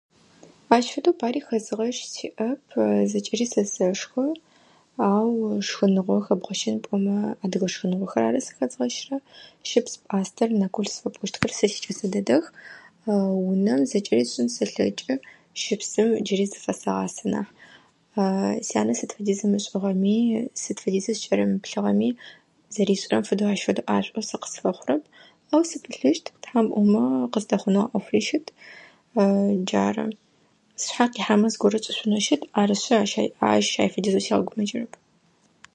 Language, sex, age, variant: Adyghe, female, 19-29, Адыгабзэ (Кирил, пстэумэ зэдыряе)